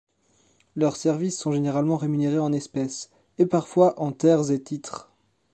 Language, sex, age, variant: French, male, under 19, Français de métropole